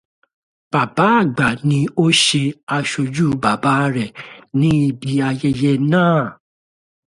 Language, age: Yoruba, 50-59